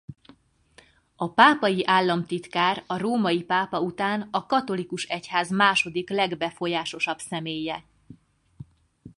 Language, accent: Hungarian, budapesti